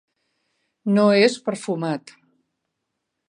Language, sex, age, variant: Catalan, female, 60-69, Central